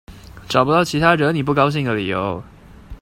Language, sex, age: Chinese, male, 19-29